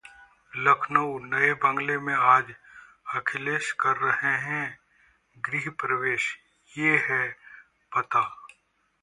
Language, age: Hindi, 40-49